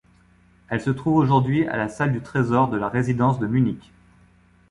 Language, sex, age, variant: French, male, 40-49, Français de métropole